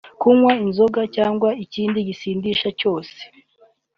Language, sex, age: Kinyarwanda, male, 19-29